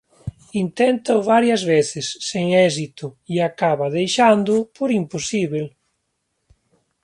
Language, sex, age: Galician, male, 40-49